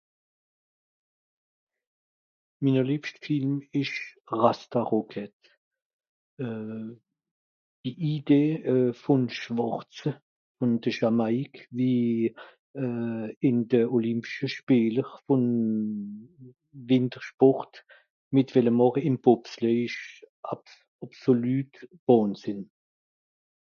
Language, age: Swiss German, 60-69